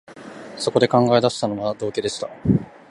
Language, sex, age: Japanese, male, 19-29